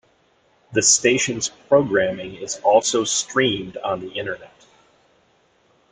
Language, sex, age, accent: English, male, 40-49, United States English